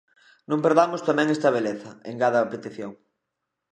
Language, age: Galician, 19-29